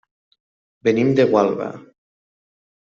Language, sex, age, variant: Catalan, male, 30-39, Nord-Occidental